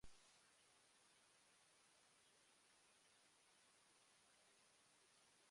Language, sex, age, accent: English, male, 19-29, United States English